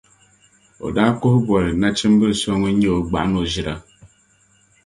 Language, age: Dagbani, 30-39